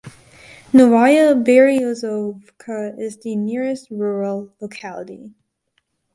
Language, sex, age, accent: English, female, under 19, United States English